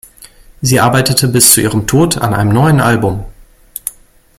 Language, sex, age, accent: German, male, 40-49, Deutschland Deutsch